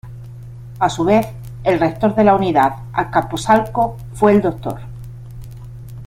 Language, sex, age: Spanish, female, 40-49